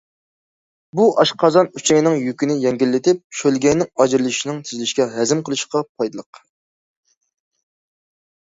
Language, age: Uyghur, 19-29